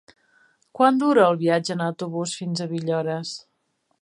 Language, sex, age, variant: Catalan, female, 50-59, Septentrional